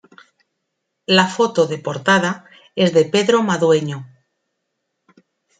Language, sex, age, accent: Spanish, female, 40-49, España: Norte peninsular (Asturias, Castilla y León, Cantabria, País Vasco, Navarra, Aragón, La Rioja, Guadalajara, Cuenca)